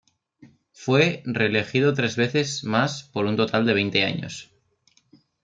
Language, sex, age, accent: Spanish, male, 19-29, España: Norte peninsular (Asturias, Castilla y León, Cantabria, País Vasco, Navarra, Aragón, La Rioja, Guadalajara, Cuenca)